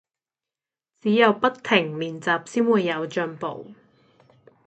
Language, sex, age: Cantonese, female, 19-29